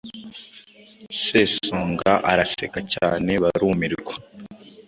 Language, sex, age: Kinyarwanda, male, under 19